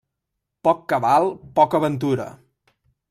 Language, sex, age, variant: Catalan, male, 19-29, Central